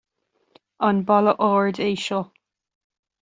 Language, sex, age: Irish, female, 19-29